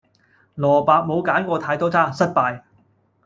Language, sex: Cantonese, male